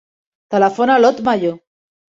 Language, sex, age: Catalan, female, 50-59